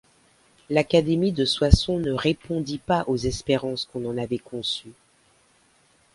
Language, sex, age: French, female, 50-59